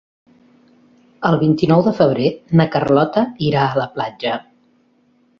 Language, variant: Catalan, Central